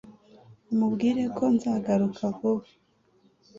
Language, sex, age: Kinyarwanda, male, 30-39